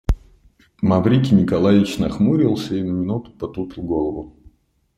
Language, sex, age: Russian, male, 30-39